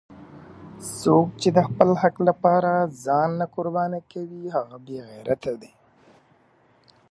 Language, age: Pashto, 19-29